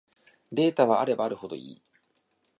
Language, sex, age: Japanese, male, 19-29